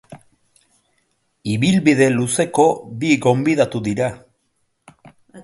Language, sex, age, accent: Basque, female, 19-29, Erdialdekoa edo Nafarra (Gipuzkoa, Nafarroa)